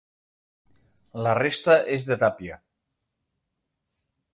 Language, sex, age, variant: Catalan, male, 50-59, Central